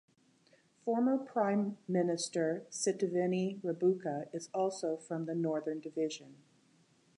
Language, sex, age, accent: English, female, 60-69, United States English